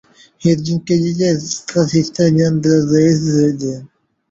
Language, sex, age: English, male, 19-29